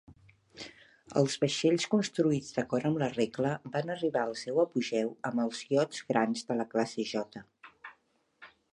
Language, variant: Catalan, Central